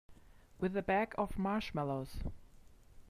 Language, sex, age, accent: English, female, 30-39, United States English